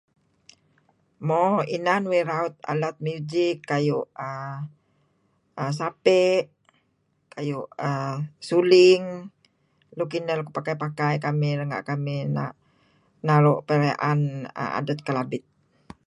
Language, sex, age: Kelabit, female, 60-69